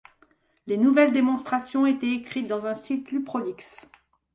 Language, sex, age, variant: French, female, 40-49, Français de métropole